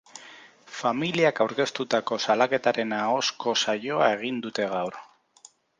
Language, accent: Basque, Mendebalekoa (Araba, Bizkaia, Gipuzkoako mendebaleko herri batzuk)